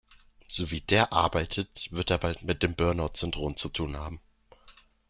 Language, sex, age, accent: German, male, 19-29, Deutschland Deutsch